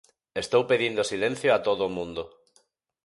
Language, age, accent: Galician, 40-49, Normativo (estándar)